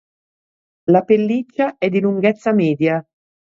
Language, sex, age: Italian, female, 40-49